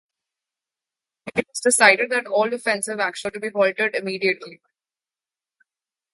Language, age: English, 19-29